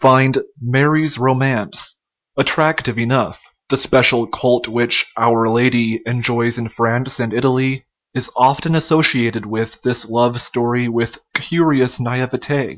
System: none